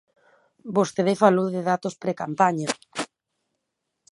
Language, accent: Galician, Normativo (estándar)